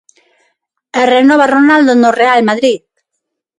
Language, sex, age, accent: Galician, female, 40-49, Atlántico (seseo e gheada); Neofalante